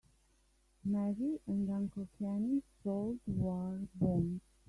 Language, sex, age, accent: English, female, 50-59, Australian English